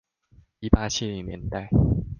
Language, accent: Chinese, 出生地：桃園市